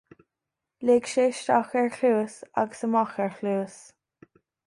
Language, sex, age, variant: Irish, female, 19-29, Gaeilge na Mumhan